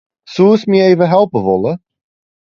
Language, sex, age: Western Frisian, male, 19-29